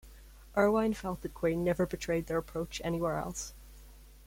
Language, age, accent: English, 19-29, Irish English